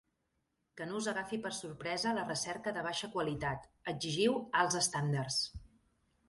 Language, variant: Catalan, Central